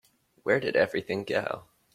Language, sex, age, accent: English, male, under 19, United States English